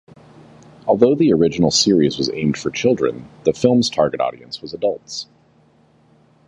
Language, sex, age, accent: English, male, 30-39, United States English